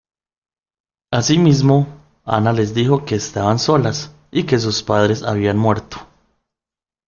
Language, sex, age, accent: Spanish, male, 19-29, Caribe: Cuba, Venezuela, Puerto Rico, República Dominicana, Panamá, Colombia caribeña, México caribeño, Costa del golfo de México